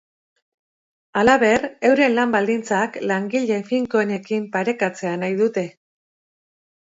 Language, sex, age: Basque, female, 50-59